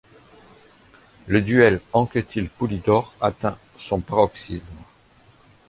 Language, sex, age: French, male, 50-59